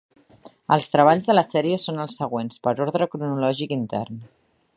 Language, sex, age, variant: Catalan, female, 40-49, Central